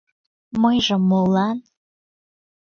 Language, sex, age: Mari, female, 19-29